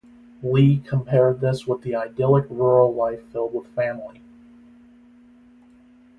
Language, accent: English, United States English